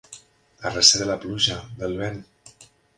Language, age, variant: Catalan, 40-49, Nord-Occidental